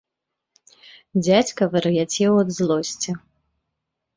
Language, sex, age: Belarusian, female, 30-39